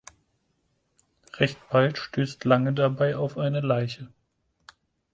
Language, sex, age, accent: German, male, 30-39, Deutschland Deutsch